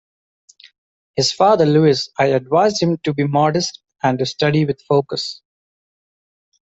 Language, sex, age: English, male, 19-29